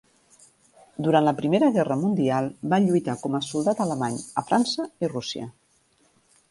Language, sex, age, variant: Catalan, female, 40-49, Central